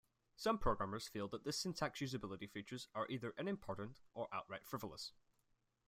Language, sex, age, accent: English, male, 19-29, England English